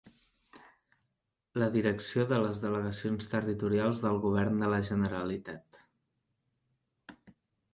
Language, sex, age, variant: Catalan, male, 19-29, Central